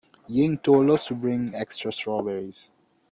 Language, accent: English, West Indies and Bermuda (Bahamas, Bermuda, Jamaica, Trinidad)